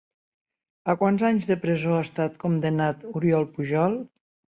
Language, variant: Catalan, Septentrional